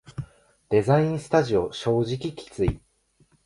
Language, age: Japanese, 19-29